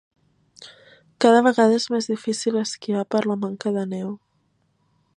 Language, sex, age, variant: Catalan, female, 19-29, Central